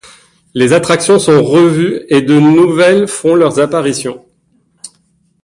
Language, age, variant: French, 40-49, Français de métropole